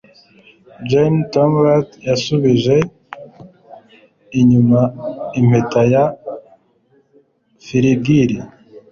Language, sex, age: Kinyarwanda, male, 19-29